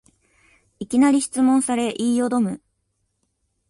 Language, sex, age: Japanese, female, 19-29